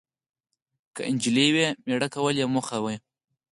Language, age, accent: Pashto, 19-29, کندهاری لهجه